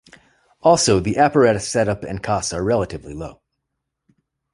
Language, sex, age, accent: English, male, 30-39, United States English